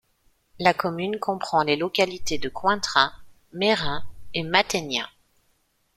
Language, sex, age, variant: French, female, 40-49, Français de métropole